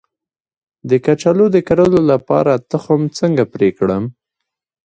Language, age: Pashto, 19-29